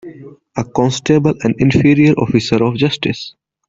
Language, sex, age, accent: English, male, 19-29, India and South Asia (India, Pakistan, Sri Lanka)